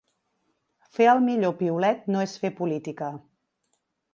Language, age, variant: Catalan, 40-49, Central